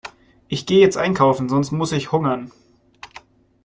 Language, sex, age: German, male, 19-29